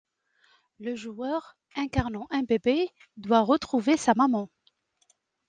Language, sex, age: French, female, 30-39